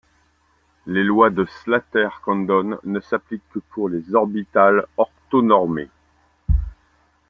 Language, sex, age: French, male, 50-59